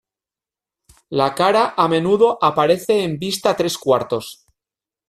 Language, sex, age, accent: Spanish, male, 40-49, España: Norte peninsular (Asturias, Castilla y León, Cantabria, País Vasco, Navarra, Aragón, La Rioja, Guadalajara, Cuenca)